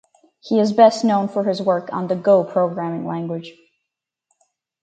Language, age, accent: English, 19-29, Canadian English